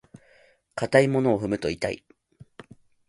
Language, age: Japanese, under 19